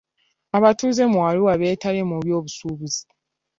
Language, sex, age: Ganda, female, 19-29